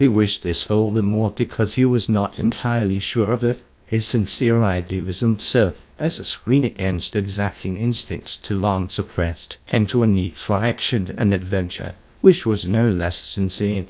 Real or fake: fake